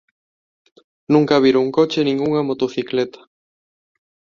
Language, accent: Galician, Neofalante